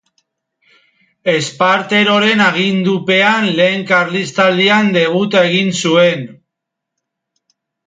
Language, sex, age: Basque, male, 40-49